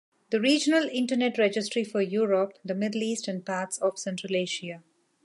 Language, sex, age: English, female, 40-49